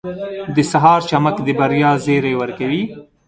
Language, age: Pashto, 30-39